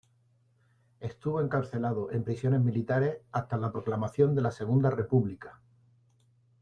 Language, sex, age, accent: Spanish, male, 50-59, España: Sur peninsular (Andalucia, Extremadura, Murcia)